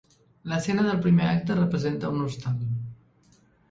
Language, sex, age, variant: Catalan, female, 30-39, Central